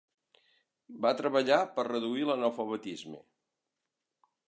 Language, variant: Catalan, Central